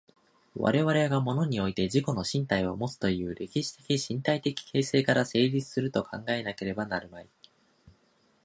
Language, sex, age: Japanese, male, 19-29